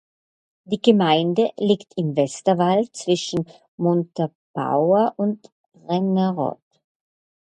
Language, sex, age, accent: German, female, 60-69, Österreichisches Deutsch